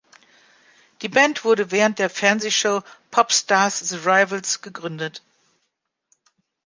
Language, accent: German, Deutschland Deutsch